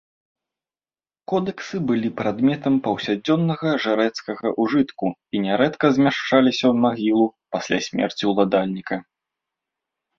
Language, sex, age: Belarusian, male, under 19